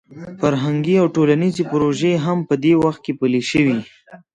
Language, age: Pashto, 19-29